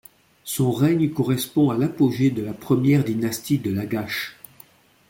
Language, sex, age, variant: French, male, 60-69, Français de métropole